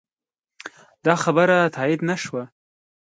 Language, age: Pashto, 19-29